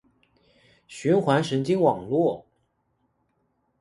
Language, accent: Chinese, 出生地：河南省